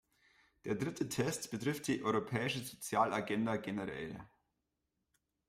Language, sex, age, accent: German, male, 30-39, Deutschland Deutsch